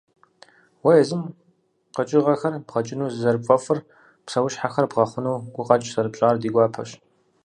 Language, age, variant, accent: Kabardian, 19-29, Адыгэбзэ (Къэбэрдей, Кирил, псоми зэдай), Джылэхъстэней (Gilahsteney)